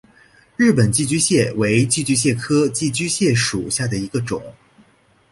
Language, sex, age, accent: Chinese, male, 19-29, 出生地：黑龙江省